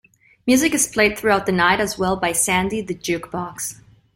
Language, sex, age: English, female, 30-39